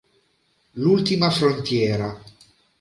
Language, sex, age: Italian, male, 40-49